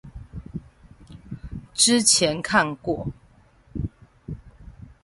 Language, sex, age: Chinese, female, 40-49